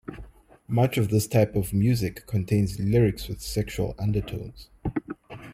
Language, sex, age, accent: English, male, 19-29, Southern African (South Africa, Zimbabwe, Namibia)